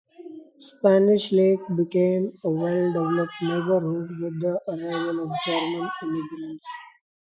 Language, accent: English, India and South Asia (India, Pakistan, Sri Lanka)